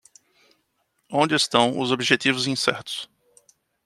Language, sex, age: Portuguese, male, 40-49